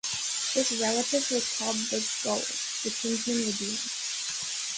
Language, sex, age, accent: English, female, under 19, United States English